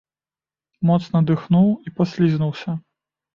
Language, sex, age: Belarusian, male, 30-39